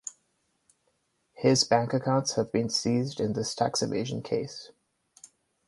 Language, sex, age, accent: English, male, 19-29, India and South Asia (India, Pakistan, Sri Lanka)